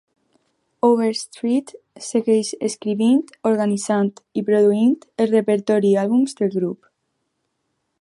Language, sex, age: Catalan, female, under 19